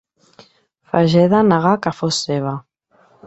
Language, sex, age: Catalan, female, 40-49